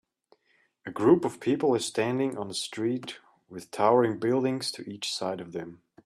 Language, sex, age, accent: English, male, 19-29, United States English